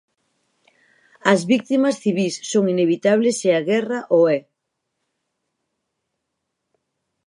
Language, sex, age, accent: Galician, female, 30-39, Normativo (estándar)